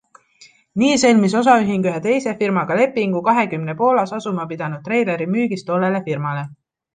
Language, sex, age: Estonian, female, 19-29